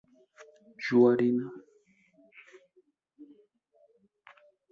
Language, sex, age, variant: Portuguese, male, 30-39, Portuguese (Brasil)